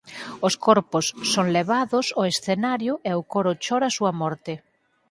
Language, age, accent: Galician, 40-49, Oriental (común en zona oriental)